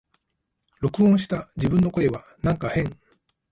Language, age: Japanese, 50-59